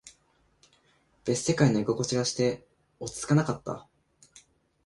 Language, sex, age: Japanese, male, 19-29